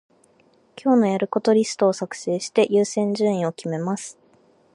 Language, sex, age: Japanese, female, 19-29